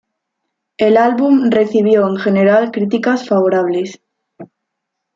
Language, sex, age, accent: Spanish, female, under 19, España: Sur peninsular (Andalucia, Extremadura, Murcia)